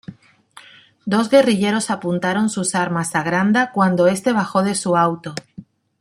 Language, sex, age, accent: Spanish, female, 40-49, España: Islas Canarias